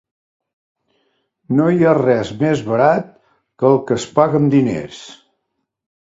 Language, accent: Catalan, gironí